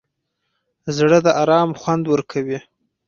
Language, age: Pashto, 19-29